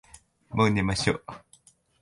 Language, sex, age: Japanese, male, 19-29